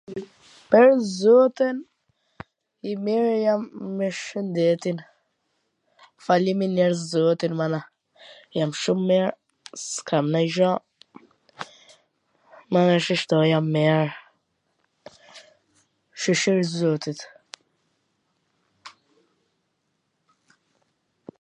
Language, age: Gheg Albanian, under 19